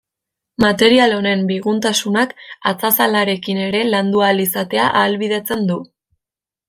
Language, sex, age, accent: Basque, female, 19-29, Mendebalekoa (Araba, Bizkaia, Gipuzkoako mendebaleko herri batzuk)